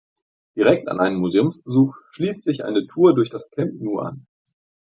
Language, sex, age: German, male, 19-29